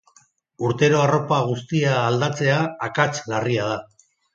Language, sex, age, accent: Basque, male, 50-59, Mendebalekoa (Araba, Bizkaia, Gipuzkoako mendebaleko herri batzuk)